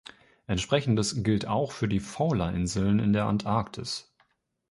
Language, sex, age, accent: German, male, 19-29, Deutschland Deutsch